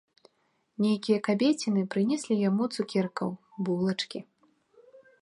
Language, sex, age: Belarusian, female, 19-29